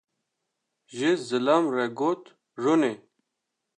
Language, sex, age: Kurdish, male, under 19